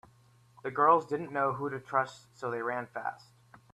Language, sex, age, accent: English, male, 19-29, United States English